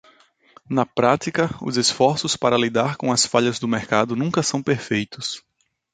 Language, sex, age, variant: Portuguese, male, 30-39, Portuguese (Brasil)